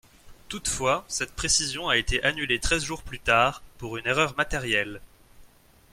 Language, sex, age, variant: French, male, 19-29, Français de métropole